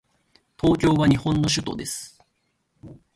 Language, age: Japanese, 19-29